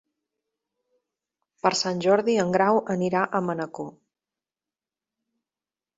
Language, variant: Catalan, Septentrional